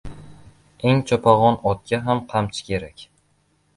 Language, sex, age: Uzbek, male, under 19